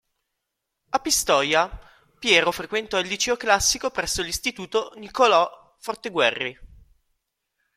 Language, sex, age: Italian, male, 30-39